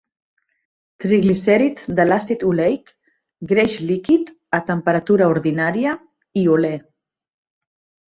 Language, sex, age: Catalan, female, 40-49